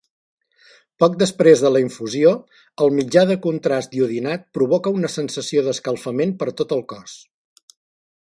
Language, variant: Catalan, Central